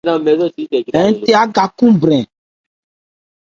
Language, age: Ebrié, 19-29